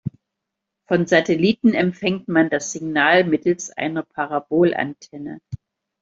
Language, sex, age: German, female, 60-69